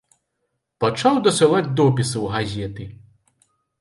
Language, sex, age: Belarusian, male, 40-49